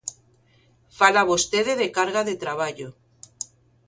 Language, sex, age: Galician, female, 50-59